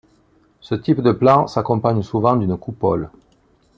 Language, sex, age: French, male, 40-49